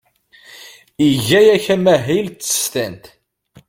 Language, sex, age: Kabyle, male, 30-39